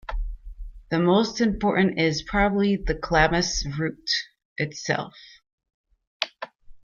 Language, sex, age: English, female, 40-49